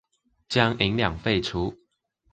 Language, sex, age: Chinese, male, under 19